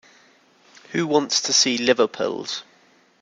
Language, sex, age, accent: English, male, 30-39, England English